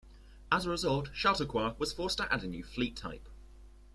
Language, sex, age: English, male, under 19